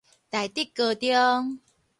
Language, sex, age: Min Nan Chinese, female, 40-49